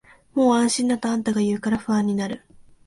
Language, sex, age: Japanese, female, 19-29